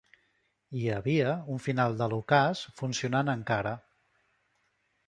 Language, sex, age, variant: Catalan, male, 40-49, Central